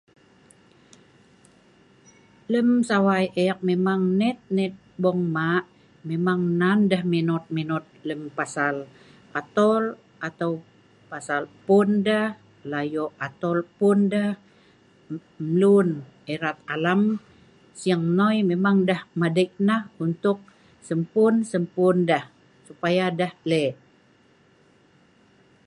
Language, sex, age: Sa'ban, female, 50-59